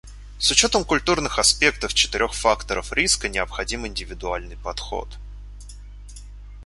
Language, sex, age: Russian, male, 19-29